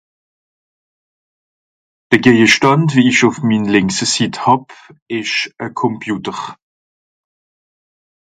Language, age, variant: Swiss German, 40-49, Nordniederàlemmànisch (Rishoffe, Zàwere, Bùsswìller, Hawenau, Brüemt, Stroossbùri, Molse, Dàmbàch, Schlettstàtt, Pfàlzbùri usw.)